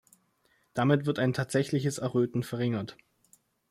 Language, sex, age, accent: German, male, 19-29, Deutschland Deutsch